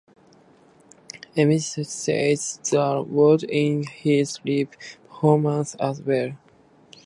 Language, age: English, under 19